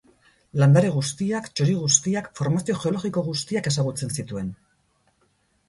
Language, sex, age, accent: Basque, female, 40-49, Erdialdekoa edo Nafarra (Gipuzkoa, Nafarroa)